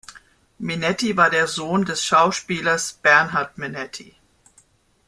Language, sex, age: German, male, 50-59